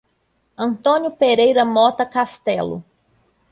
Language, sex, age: Portuguese, female, 30-39